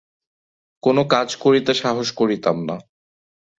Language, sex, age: Bengali, male, 19-29